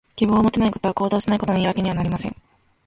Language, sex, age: Japanese, female, 19-29